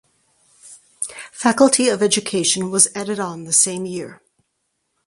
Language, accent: English, United States English